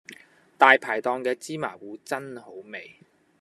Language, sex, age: Cantonese, male, 30-39